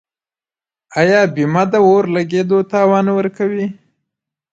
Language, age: Pashto, 19-29